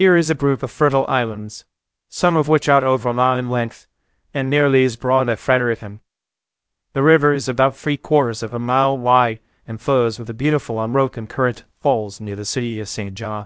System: TTS, VITS